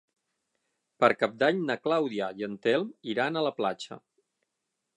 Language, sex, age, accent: Catalan, male, 50-59, balear; central